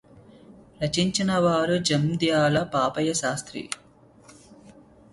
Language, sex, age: Telugu, male, 19-29